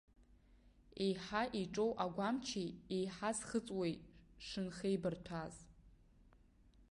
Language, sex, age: Abkhazian, female, 19-29